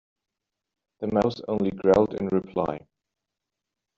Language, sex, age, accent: English, male, 40-49, United States English